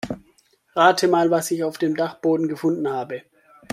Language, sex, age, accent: German, male, 19-29, Deutschland Deutsch